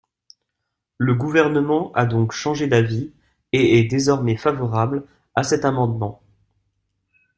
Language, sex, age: French, male, 19-29